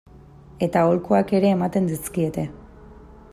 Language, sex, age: Basque, female, 30-39